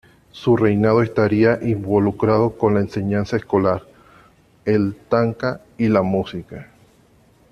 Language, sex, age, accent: Spanish, male, 30-39, Caribe: Cuba, Venezuela, Puerto Rico, República Dominicana, Panamá, Colombia caribeña, México caribeño, Costa del golfo de México